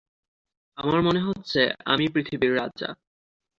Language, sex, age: Bengali, male, under 19